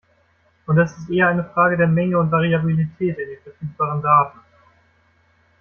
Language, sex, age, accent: German, male, 19-29, Deutschland Deutsch